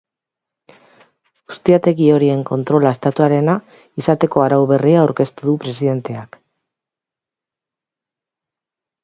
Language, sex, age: Basque, female, 40-49